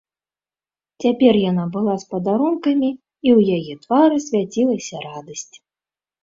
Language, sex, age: Belarusian, female, 30-39